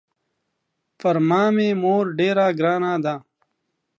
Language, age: Pashto, 19-29